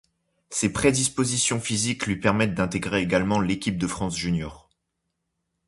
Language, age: French, 19-29